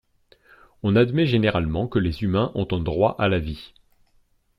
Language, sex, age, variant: French, male, 40-49, Français de métropole